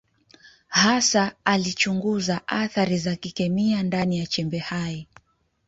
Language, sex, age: Swahili, female, 19-29